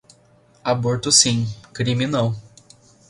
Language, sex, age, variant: Portuguese, male, 19-29, Portuguese (Brasil)